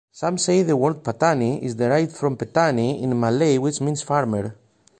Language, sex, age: English, male, 40-49